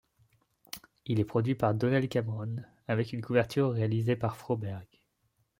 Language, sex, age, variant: French, male, 19-29, Français de métropole